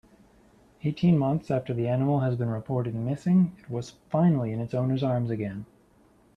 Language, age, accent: English, 19-29, United States English